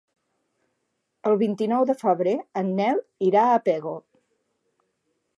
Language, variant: Catalan, Central